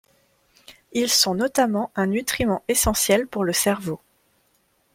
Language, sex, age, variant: French, female, 30-39, Français de métropole